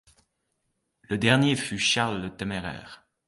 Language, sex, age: French, male, 19-29